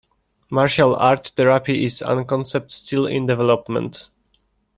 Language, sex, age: English, male, 30-39